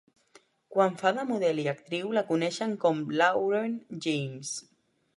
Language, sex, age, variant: Catalan, male, 19-29, Central